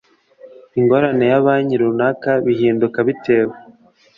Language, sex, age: Kinyarwanda, male, 19-29